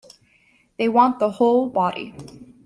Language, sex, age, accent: English, female, 19-29, United States English